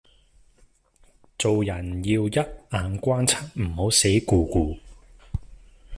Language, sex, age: Cantonese, male, 30-39